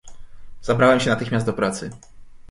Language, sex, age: Polish, male, 30-39